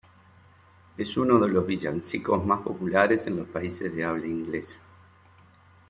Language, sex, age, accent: Spanish, male, 50-59, Rioplatense: Argentina, Uruguay, este de Bolivia, Paraguay